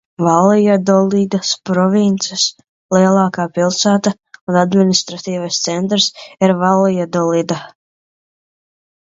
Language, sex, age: Latvian, male, under 19